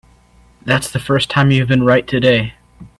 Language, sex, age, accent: English, male, 19-29, United States English